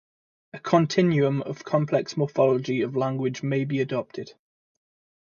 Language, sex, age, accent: English, male, 19-29, Welsh English